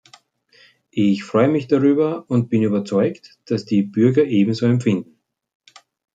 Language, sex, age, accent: German, male, 40-49, Österreichisches Deutsch